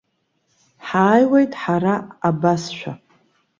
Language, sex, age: Abkhazian, female, 40-49